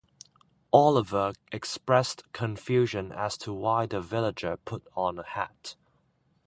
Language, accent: English, Hong Kong English